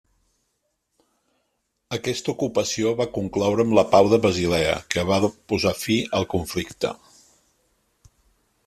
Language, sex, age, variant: Catalan, male, 50-59, Central